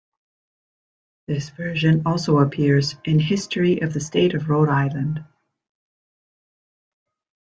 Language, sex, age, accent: English, female, 30-39, Canadian English